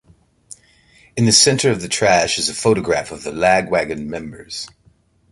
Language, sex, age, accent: English, male, 40-49, United States English